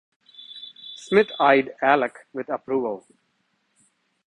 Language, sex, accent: English, male, India and South Asia (India, Pakistan, Sri Lanka)